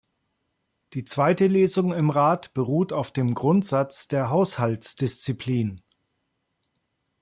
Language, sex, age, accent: German, male, 50-59, Deutschland Deutsch